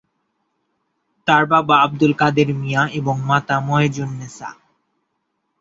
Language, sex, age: Bengali, male, 19-29